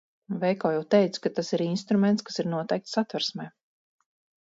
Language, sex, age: Latvian, female, 40-49